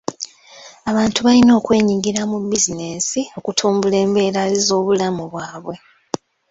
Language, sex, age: Ganda, female, 19-29